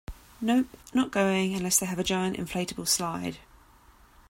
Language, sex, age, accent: English, female, 40-49, England English